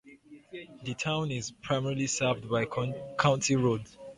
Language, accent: English, England English